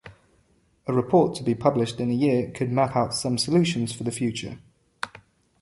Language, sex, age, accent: English, male, 30-39, England English